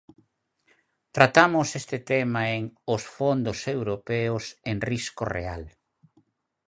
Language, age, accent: Galician, 60-69, Normativo (estándar)